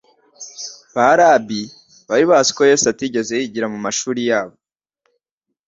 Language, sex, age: Kinyarwanda, male, under 19